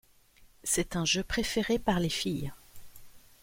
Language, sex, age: French, female, 40-49